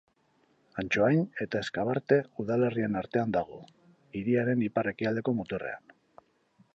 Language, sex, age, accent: Basque, male, 50-59, Mendebalekoa (Araba, Bizkaia, Gipuzkoako mendebaleko herri batzuk)